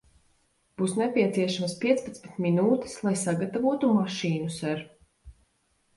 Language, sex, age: Latvian, female, 19-29